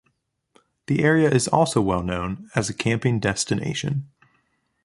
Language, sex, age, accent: English, male, 19-29, United States English